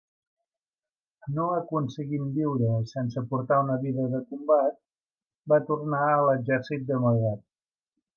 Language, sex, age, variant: Catalan, male, 60-69, Septentrional